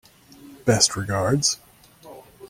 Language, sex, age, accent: English, male, 30-39, United States English